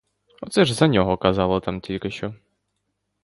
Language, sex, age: Ukrainian, male, 19-29